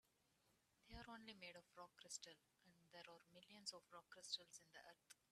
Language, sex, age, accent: English, female, 30-39, India and South Asia (India, Pakistan, Sri Lanka)